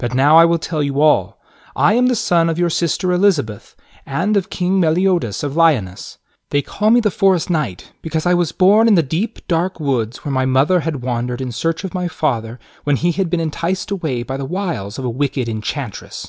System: none